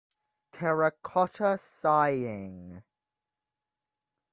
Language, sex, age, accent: English, male, 19-29, New Zealand English